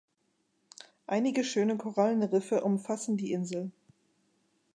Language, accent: German, Deutschland Deutsch